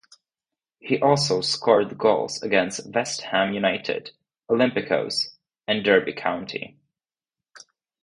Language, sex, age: English, male, under 19